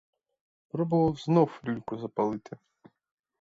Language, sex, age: Ukrainian, male, 19-29